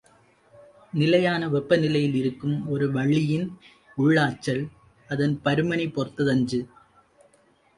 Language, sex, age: Tamil, male, 19-29